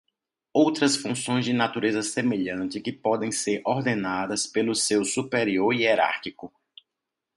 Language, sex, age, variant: Portuguese, male, 30-39, Portuguese (Brasil)